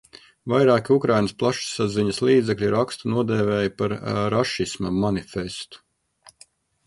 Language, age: Latvian, 40-49